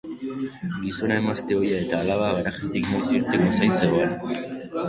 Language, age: Basque, under 19